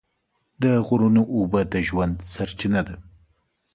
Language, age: Pashto, 30-39